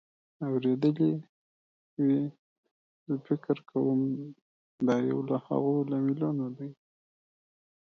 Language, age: Pashto, 19-29